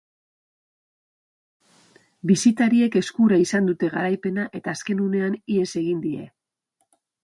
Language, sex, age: Basque, female, 40-49